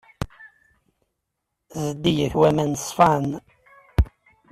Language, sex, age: Kabyle, male, 40-49